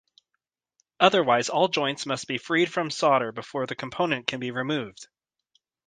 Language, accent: English, United States English